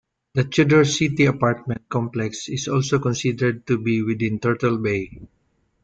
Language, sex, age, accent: English, male, 40-49, Filipino